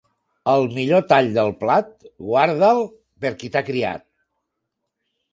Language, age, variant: Catalan, 60-69, Tortosí